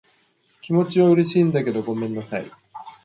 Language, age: Japanese, 30-39